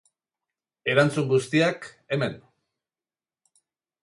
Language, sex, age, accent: Basque, male, 60-69, Erdialdekoa edo Nafarra (Gipuzkoa, Nafarroa)